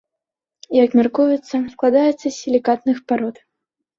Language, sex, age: Belarusian, female, 19-29